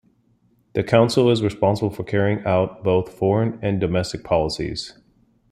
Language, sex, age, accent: English, male, 40-49, United States English